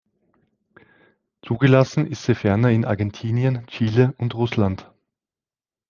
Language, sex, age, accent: German, male, 40-49, Österreichisches Deutsch